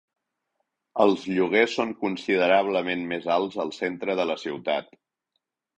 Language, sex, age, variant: Catalan, male, 50-59, Central